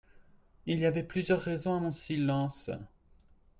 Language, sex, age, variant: French, male, 30-39, Français de métropole